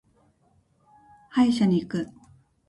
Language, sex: Japanese, female